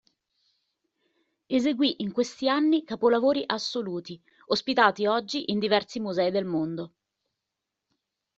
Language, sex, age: Italian, female, 40-49